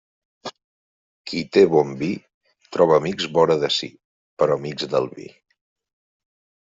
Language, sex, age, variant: Catalan, male, 19-29, Central